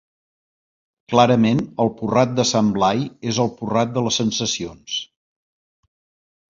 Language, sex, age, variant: Catalan, male, 50-59, Central